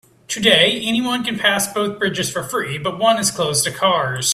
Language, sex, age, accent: English, male, 19-29, United States English